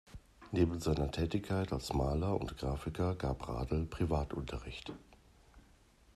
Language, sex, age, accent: German, male, 40-49, Deutschland Deutsch